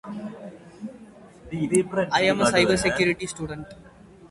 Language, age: English, 19-29